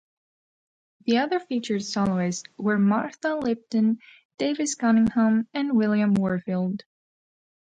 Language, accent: English, United States English